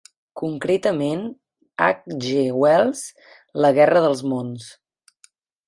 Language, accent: Catalan, gironí